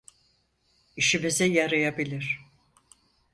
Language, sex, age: Turkish, female, 80-89